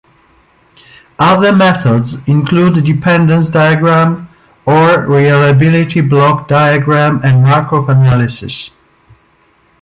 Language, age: English, 50-59